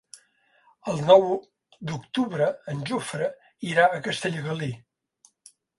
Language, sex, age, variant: Catalan, male, 70-79, Central